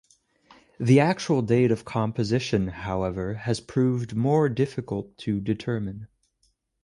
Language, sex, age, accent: English, male, 19-29, United States English